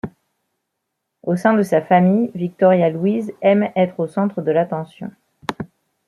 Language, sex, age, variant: French, female, 30-39, Français de métropole